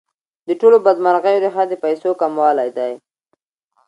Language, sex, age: Pashto, female, 19-29